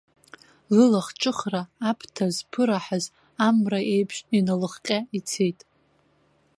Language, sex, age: Abkhazian, female, 19-29